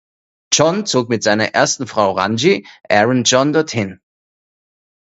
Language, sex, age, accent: German, male, 30-39, Österreichisches Deutsch